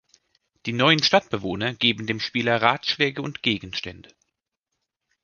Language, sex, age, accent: German, male, 30-39, Deutschland Deutsch